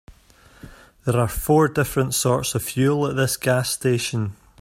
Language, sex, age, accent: English, male, 40-49, Scottish English